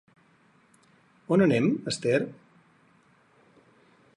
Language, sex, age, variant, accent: Catalan, male, 40-49, Central, central